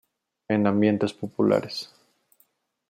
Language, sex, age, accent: Spanish, female, 60-69, México